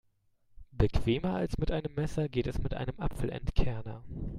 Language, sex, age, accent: German, male, 19-29, Deutschland Deutsch